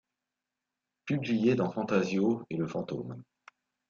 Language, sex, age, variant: French, male, 50-59, Français de métropole